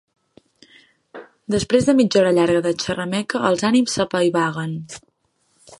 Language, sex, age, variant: Catalan, female, 19-29, Central